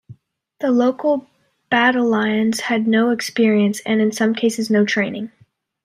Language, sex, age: English, female, under 19